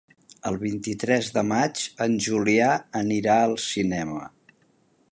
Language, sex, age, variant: Catalan, male, 50-59, Central